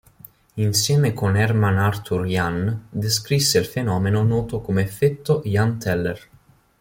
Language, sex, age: Italian, male, 19-29